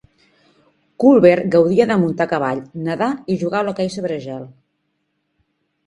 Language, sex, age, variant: Catalan, female, 40-49, Central